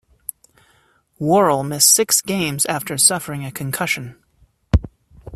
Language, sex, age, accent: English, male, 30-39, United States English